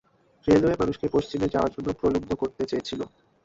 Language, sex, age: Bengali, male, 19-29